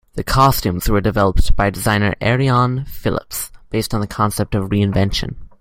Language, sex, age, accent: English, male, under 19, United States English